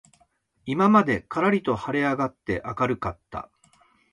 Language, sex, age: Japanese, male, 50-59